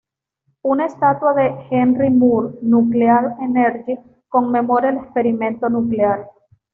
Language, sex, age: Spanish, female, 30-39